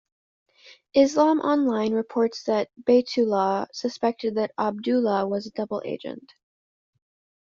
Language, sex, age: English, female, under 19